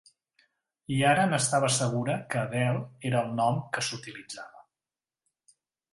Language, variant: Catalan, Central